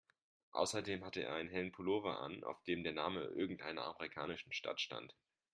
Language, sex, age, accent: German, male, 19-29, Deutschland Deutsch